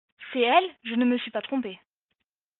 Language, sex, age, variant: French, male, 19-29, Français de métropole